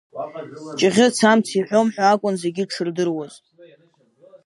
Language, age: Abkhazian, 30-39